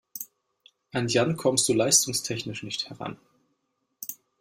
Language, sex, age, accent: German, male, 19-29, Deutschland Deutsch